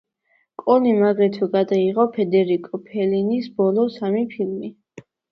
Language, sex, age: Georgian, female, under 19